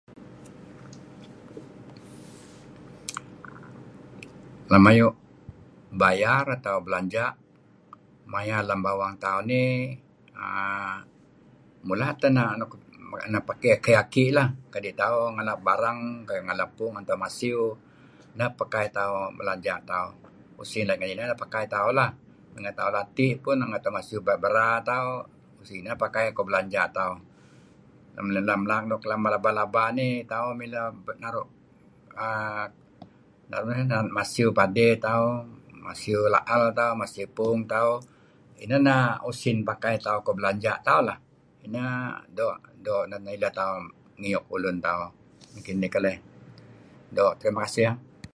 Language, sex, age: Kelabit, male, 70-79